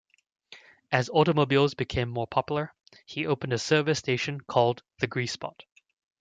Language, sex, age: English, male, 19-29